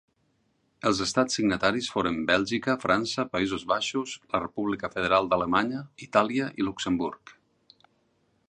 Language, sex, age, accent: Catalan, male, 50-59, valencià